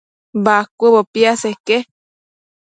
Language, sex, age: Matsés, female, under 19